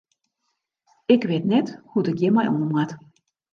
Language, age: Western Frisian, 60-69